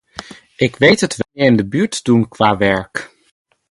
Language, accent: Dutch, Nederlands Nederlands